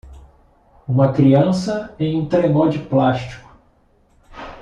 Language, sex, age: Portuguese, male, 40-49